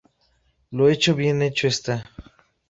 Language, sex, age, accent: Spanish, male, 19-29, México